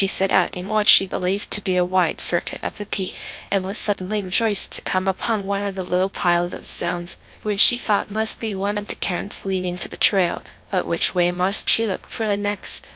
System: TTS, GlowTTS